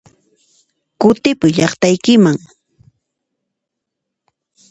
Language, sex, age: Puno Quechua, female, 40-49